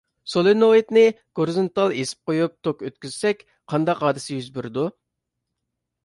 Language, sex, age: Uyghur, male, 30-39